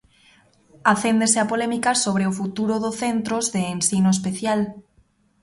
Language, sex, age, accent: Galician, female, 19-29, Normativo (estándar)